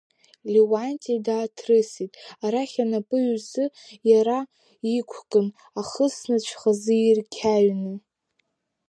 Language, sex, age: Abkhazian, female, under 19